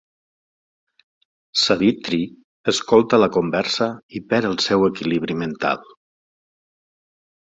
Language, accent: Catalan, central; nord-occidental